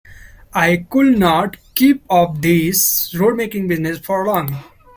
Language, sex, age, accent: English, male, 19-29, India and South Asia (India, Pakistan, Sri Lanka)